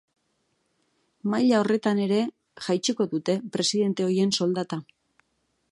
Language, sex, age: Basque, female, 40-49